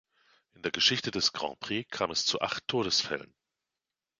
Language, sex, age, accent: German, male, 40-49, Deutschland Deutsch